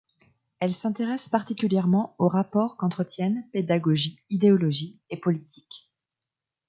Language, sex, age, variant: French, female, 40-49, Français de métropole